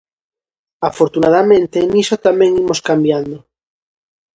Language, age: Galician, under 19